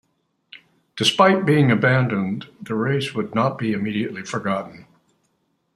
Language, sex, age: English, male, 80-89